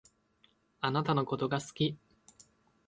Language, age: Japanese, 30-39